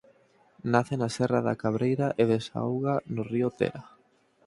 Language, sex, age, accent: Galician, male, 19-29, Normativo (estándar)